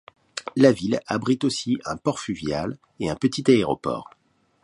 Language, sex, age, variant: French, male, 40-49, Français de métropole